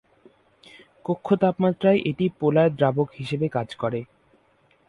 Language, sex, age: Bengali, male, under 19